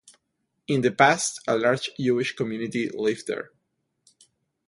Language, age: English, 30-39